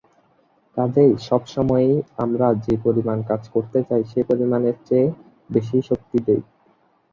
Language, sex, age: Bengali, male, under 19